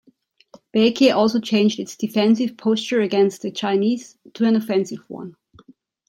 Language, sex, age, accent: English, female, 40-49, England English